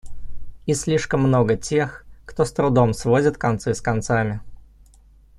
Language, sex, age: Russian, male, 30-39